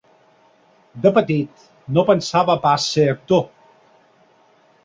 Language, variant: Catalan, Balear